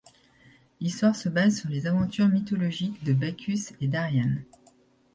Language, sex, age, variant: French, female, 40-49, Français de métropole